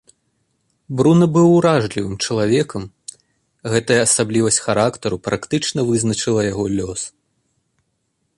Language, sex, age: Belarusian, male, 30-39